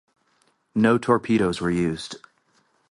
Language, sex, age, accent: English, male, 30-39, United States English